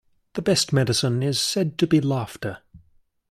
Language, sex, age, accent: English, male, 19-29, Australian English